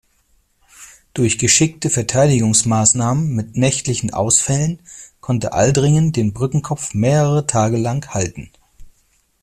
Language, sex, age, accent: German, male, 40-49, Deutschland Deutsch